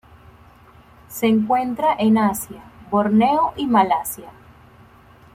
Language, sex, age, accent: Spanish, female, 19-29, Caribe: Cuba, Venezuela, Puerto Rico, República Dominicana, Panamá, Colombia caribeña, México caribeño, Costa del golfo de México